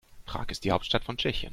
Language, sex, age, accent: German, male, 30-39, Deutschland Deutsch